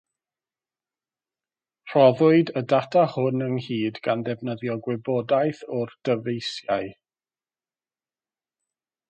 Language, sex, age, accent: Welsh, male, 30-39, Y Deyrnas Unedig Cymraeg